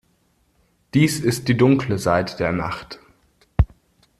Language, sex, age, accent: German, male, 19-29, Deutschland Deutsch